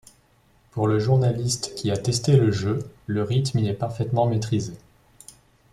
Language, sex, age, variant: French, male, 19-29, Français de métropole